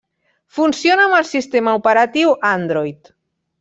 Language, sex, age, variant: Catalan, female, 40-49, Central